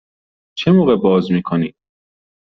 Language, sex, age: Persian, male, 19-29